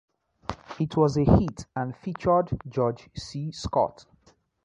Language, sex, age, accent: English, male, 19-29, Southern African (South Africa, Zimbabwe, Namibia)